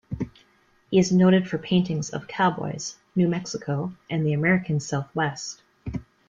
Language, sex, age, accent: English, female, 19-29, Canadian English